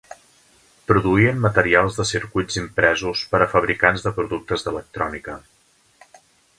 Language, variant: Catalan, Central